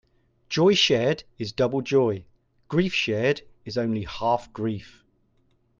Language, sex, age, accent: English, male, 50-59, England English